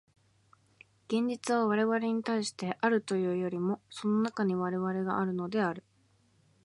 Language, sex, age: Japanese, female, 19-29